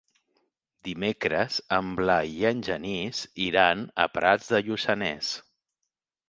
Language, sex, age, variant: Catalan, male, 40-49, Central